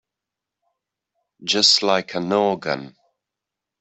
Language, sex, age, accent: English, male, 30-39, England English